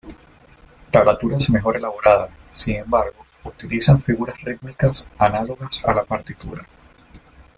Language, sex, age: Spanish, male, 30-39